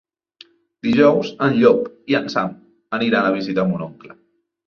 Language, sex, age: Catalan, male, 19-29